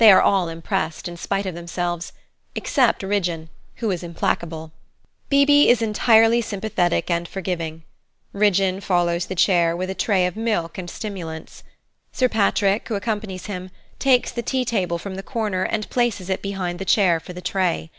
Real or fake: real